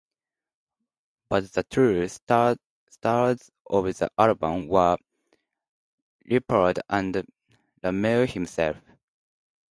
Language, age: English, 19-29